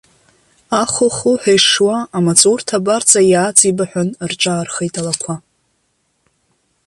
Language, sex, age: Abkhazian, female, 30-39